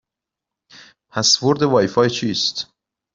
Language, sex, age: Persian, male, 30-39